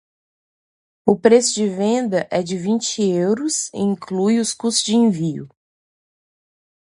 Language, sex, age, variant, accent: Portuguese, female, 30-39, Portuguese (Brasil), Mineiro